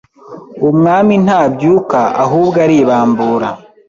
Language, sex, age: Kinyarwanda, male, 19-29